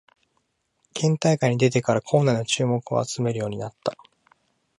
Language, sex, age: Japanese, male, 19-29